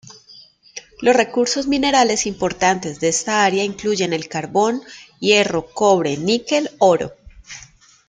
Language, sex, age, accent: Spanish, female, 30-39, Andino-Pacífico: Colombia, Perú, Ecuador, oeste de Bolivia y Venezuela andina